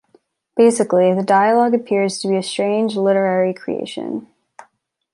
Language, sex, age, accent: English, female, 19-29, United States English